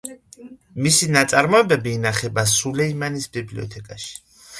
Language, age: Georgian, 30-39